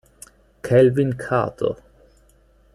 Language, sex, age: Italian, male, 19-29